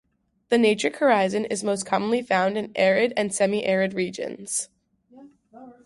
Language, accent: English, United States English